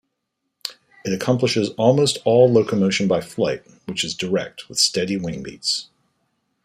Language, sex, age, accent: English, male, 40-49, United States English